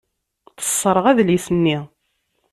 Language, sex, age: Kabyle, female, 30-39